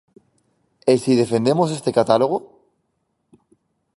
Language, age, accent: Galician, 19-29, Normativo (estándar)